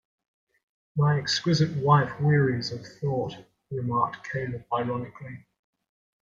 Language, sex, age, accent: English, male, 19-29, Australian English